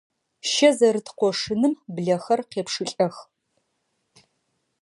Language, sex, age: Adyghe, female, 30-39